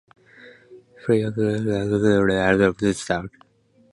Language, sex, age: English, male, 19-29